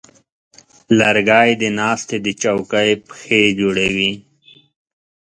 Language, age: Pashto, 30-39